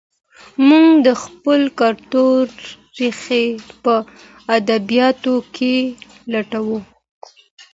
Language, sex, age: Pashto, female, 19-29